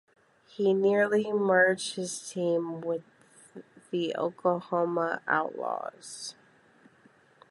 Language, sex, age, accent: English, female, 19-29, United States English